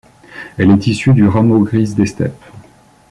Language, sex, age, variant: French, male, 30-39, Français de métropole